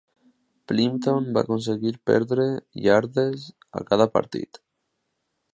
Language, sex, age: Catalan, male, under 19